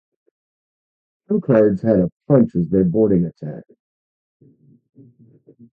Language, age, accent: English, 40-49, United States English